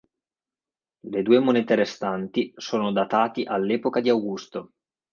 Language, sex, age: Italian, male, 30-39